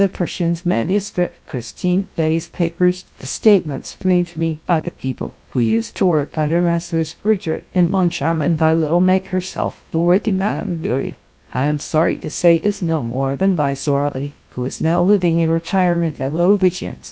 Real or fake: fake